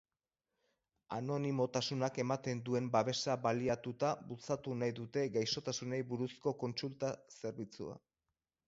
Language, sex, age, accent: Basque, male, 40-49, Erdialdekoa edo Nafarra (Gipuzkoa, Nafarroa)